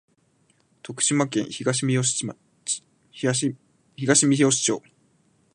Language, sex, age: Japanese, male, 19-29